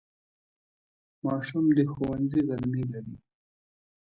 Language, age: Pashto, 19-29